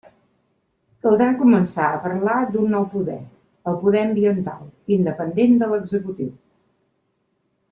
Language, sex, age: Catalan, female, 70-79